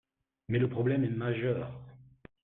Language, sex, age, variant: French, male, 50-59, Français de métropole